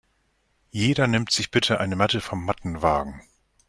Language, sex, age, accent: German, male, 50-59, Deutschland Deutsch